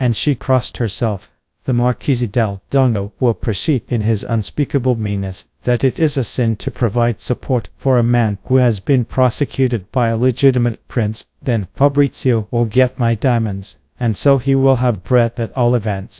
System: TTS, GradTTS